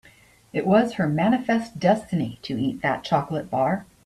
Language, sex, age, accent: English, female, 60-69, United States English